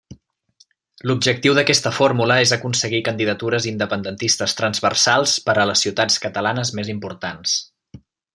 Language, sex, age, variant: Catalan, male, 19-29, Central